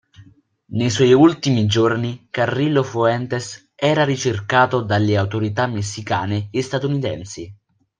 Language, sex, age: Italian, male, 19-29